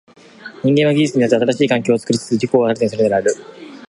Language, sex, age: Japanese, male, 19-29